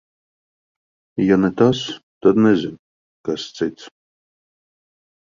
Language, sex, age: Latvian, male, 40-49